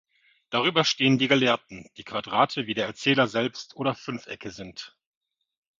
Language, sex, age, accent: German, male, 40-49, Deutschland Deutsch